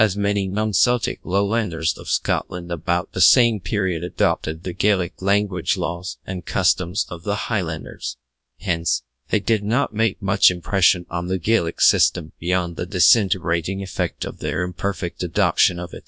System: TTS, GradTTS